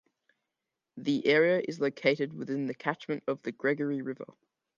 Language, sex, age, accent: English, male, under 19, Australian English